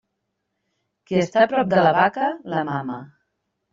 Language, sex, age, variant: Catalan, female, 30-39, Central